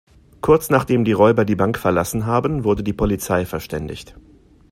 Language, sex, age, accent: German, male, 40-49, Deutschland Deutsch